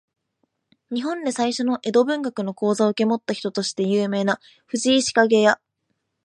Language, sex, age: Japanese, female, 19-29